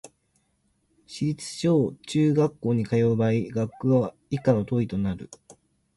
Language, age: Japanese, 30-39